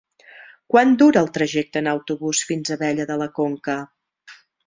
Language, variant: Catalan, Central